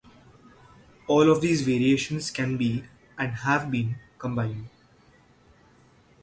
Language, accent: English, India and South Asia (India, Pakistan, Sri Lanka)